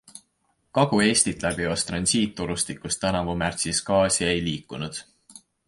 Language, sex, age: Estonian, male, 19-29